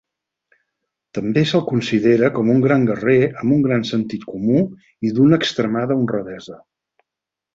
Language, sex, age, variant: Catalan, male, 60-69, Central